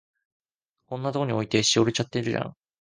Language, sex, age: Japanese, male, under 19